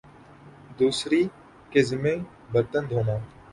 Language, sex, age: Urdu, male, 19-29